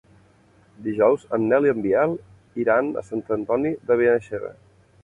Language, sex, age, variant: Catalan, male, 19-29, Central